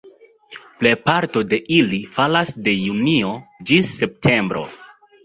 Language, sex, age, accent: Esperanto, male, 19-29, Internacia